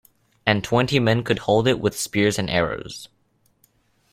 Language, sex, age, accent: English, male, under 19, United States English